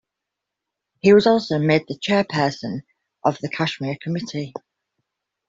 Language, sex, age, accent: English, female, 40-49, England English